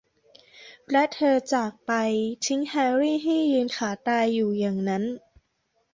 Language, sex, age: Thai, female, under 19